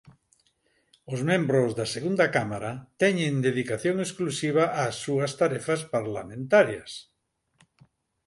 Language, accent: Galician, Central (gheada); Normativo (estándar)